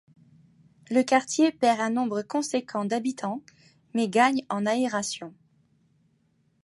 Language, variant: French, Français de métropole